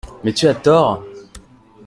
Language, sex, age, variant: French, male, 19-29, Français de métropole